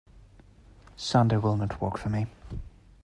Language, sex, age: English, male, 19-29